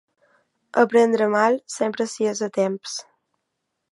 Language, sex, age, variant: Catalan, female, 19-29, Balear